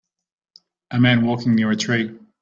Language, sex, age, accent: English, male, 40-49, Australian English